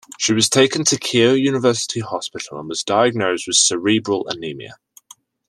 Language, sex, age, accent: English, male, under 19, England English